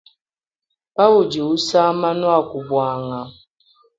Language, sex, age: Luba-Lulua, female, 19-29